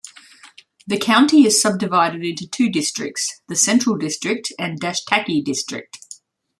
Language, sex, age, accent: English, female, 40-49, Australian English